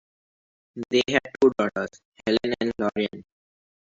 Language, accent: English, India and South Asia (India, Pakistan, Sri Lanka)